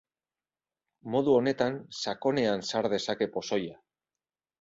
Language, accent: Basque, Mendebalekoa (Araba, Bizkaia, Gipuzkoako mendebaleko herri batzuk)